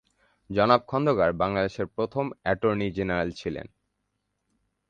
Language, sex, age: Bengali, male, 19-29